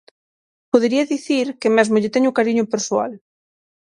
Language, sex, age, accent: Galician, female, 19-29, Oriental (común en zona oriental); Normativo (estándar)